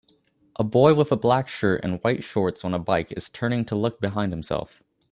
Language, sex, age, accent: English, male, 19-29, United States English